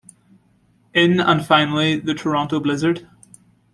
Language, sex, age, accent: English, male, 19-29, Irish English